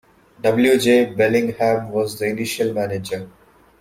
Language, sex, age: English, male, 19-29